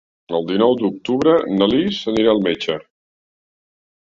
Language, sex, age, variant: Catalan, male, 60-69, Central